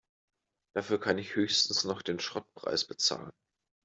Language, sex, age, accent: German, male, 19-29, Deutschland Deutsch